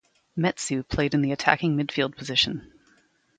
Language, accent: English, Canadian English